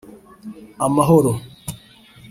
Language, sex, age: Kinyarwanda, female, 30-39